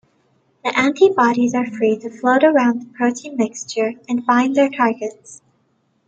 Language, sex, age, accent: English, female, 19-29, United States English